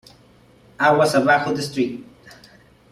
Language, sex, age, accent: Spanish, male, 30-39, México